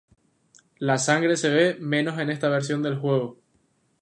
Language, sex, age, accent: Spanish, male, 19-29, España: Islas Canarias